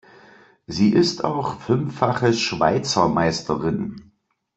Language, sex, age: German, male, 40-49